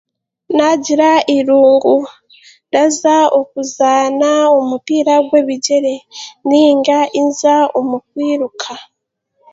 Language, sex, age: Chiga, female, 19-29